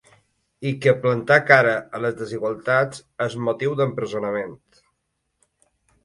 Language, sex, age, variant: Catalan, male, 40-49, Balear